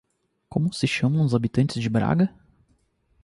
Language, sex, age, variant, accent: Portuguese, male, 19-29, Portuguese (Brasil), Paulista